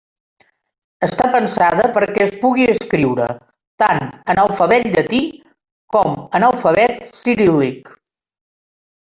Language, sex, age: Catalan, female, 60-69